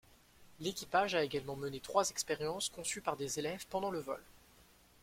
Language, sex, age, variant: French, male, 19-29, Français de métropole